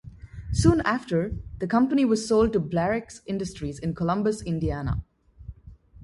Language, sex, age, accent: English, female, 19-29, India and South Asia (India, Pakistan, Sri Lanka)